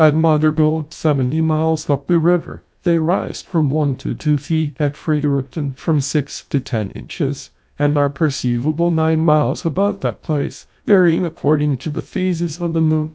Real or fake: fake